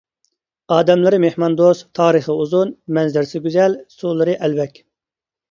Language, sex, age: Uyghur, male, 30-39